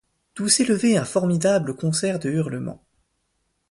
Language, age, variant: French, 19-29, Français de métropole